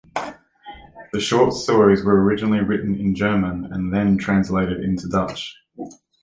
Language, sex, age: English, male, 30-39